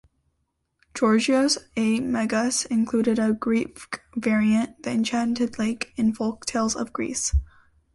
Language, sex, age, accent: English, female, under 19, United States English